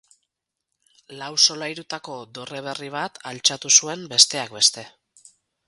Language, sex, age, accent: Basque, female, 40-49, Mendebalekoa (Araba, Bizkaia, Gipuzkoako mendebaleko herri batzuk)